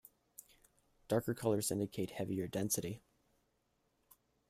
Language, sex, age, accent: English, male, 19-29, United States English